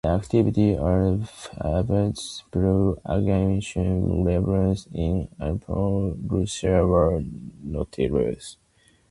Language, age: English, under 19